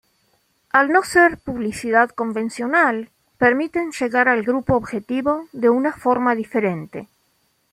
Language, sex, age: Spanish, female, 40-49